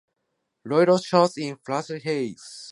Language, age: English, 19-29